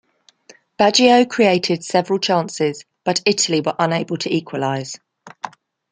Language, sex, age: English, female, 30-39